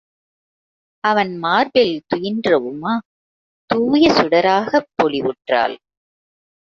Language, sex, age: Tamil, female, 50-59